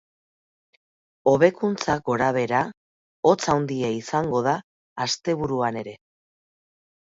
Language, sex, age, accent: Basque, female, 40-49, Erdialdekoa edo Nafarra (Gipuzkoa, Nafarroa)